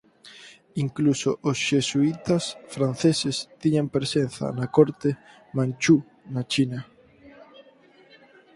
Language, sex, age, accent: Galician, male, 19-29, Atlántico (seseo e gheada)